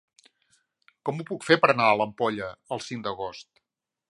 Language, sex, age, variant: Catalan, male, 40-49, Central